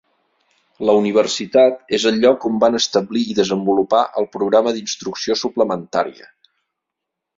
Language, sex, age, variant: Catalan, male, 40-49, Central